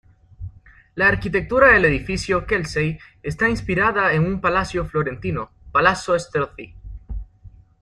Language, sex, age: Spanish, male, 19-29